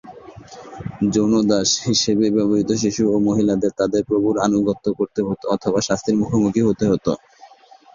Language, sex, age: Bengali, male, 19-29